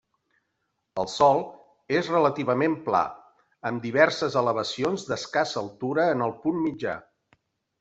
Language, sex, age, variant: Catalan, male, 50-59, Septentrional